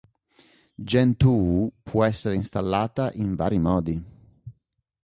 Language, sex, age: Italian, male, 30-39